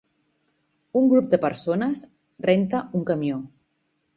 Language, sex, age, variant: Catalan, female, 40-49, Central